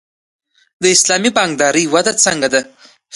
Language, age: Pashto, 19-29